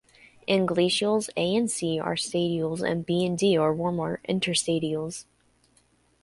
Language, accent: English, United States English